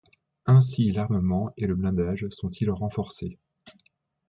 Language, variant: French, Français de métropole